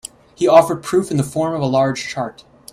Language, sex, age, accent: English, male, 19-29, United States English